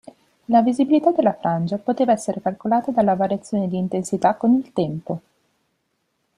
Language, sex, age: Italian, female, 19-29